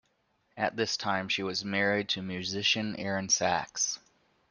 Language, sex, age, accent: English, male, 19-29, United States English